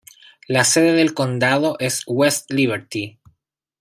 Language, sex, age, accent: Spanish, male, 40-49, Chileno: Chile, Cuyo